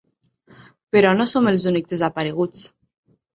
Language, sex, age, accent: Catalan, female, 19-29, Lleidatà